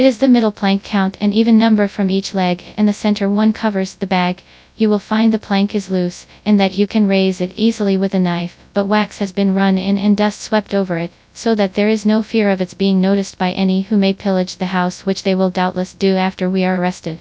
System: TTS, FastPitch